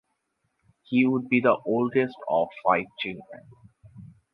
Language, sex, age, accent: English, male, 19-29, United States English